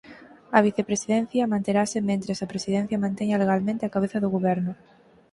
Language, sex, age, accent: Galician, female, 19-29, Central (gheada)